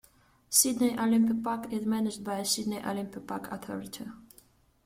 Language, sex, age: English, female, 19-29